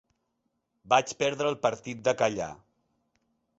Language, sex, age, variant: Catalan, male, 40-49, Central